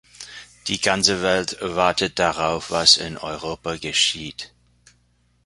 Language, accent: German, Deutschland Deutsch